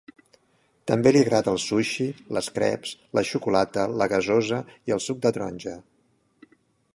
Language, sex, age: Catalan, male, 50-59